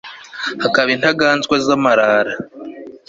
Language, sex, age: Kinyarwanda, male, 19-29